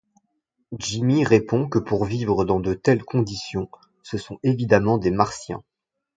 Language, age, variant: French, 19-29, Français de métropole